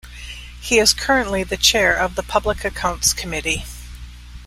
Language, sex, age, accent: English, female, 60-69, United States English